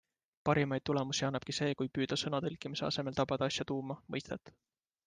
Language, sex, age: Estonian, male, 19-29